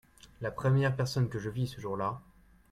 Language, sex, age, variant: French, male, 30-39, Français de métropole